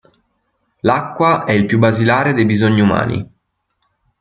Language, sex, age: Italian, male, 19-29